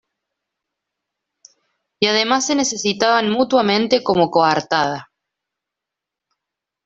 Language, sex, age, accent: Spanish, female, 19-29, Rioplatense: Argentina, Uruguay, este de Bolivia, Paraguay